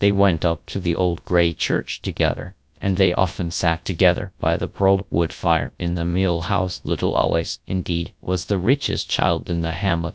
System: TTS, GradTTS